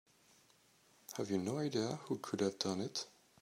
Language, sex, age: English, male, 30-39